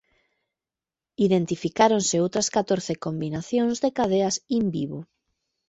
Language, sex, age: Galician, female, 30-39